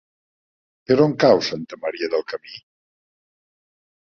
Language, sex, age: Catalan, male, 60-69